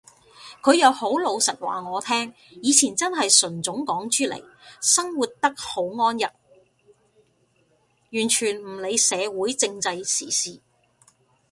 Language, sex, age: Cantonese, female, 50-59